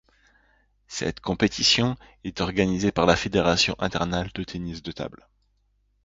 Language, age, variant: French, 40-49, Français de métropole